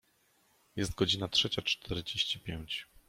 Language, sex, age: Polish, male, 40-49